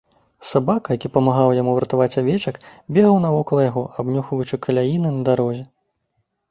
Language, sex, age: Belarusian, male, 30-39